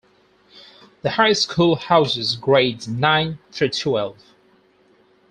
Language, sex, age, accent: English, male, 19-29, England English